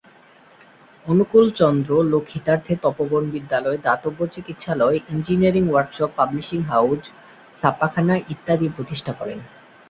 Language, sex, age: Bengali, male, under 19